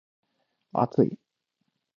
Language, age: Japanese, 19-29